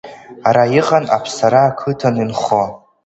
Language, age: Abkhazian, under 19